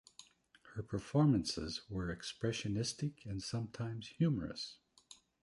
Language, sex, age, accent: English, male, 60-69, United States English